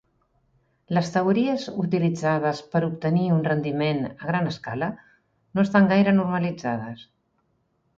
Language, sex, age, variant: Catalan, female, 60-69, Central